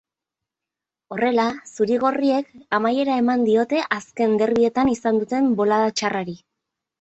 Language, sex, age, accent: Basque, female, 19-29, Nafar-lapurtarra edo Zuberotarra (Lapurdi, Nafarroa Beherea, Zuberoa)